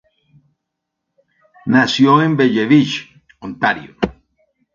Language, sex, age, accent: Spanish, male, 60-69, Andino-Pacífico: Colombia, Perú, Ecuador, oeste de Bolivia y Venezuela andina